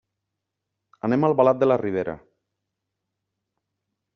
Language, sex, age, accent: Catalan, male, 40-49, valencià